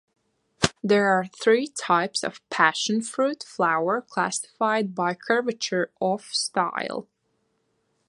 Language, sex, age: English, female, 19-29